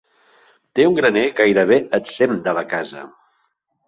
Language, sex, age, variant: Catalan, male, 60-69, Central